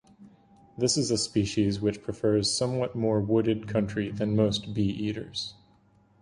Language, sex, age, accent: English, male, 40-49, United States English